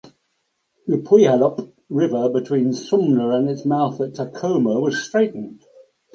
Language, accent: English, England English